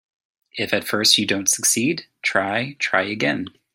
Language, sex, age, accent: English, male, 30-39, United States English